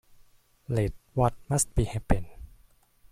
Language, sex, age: English, male, under 19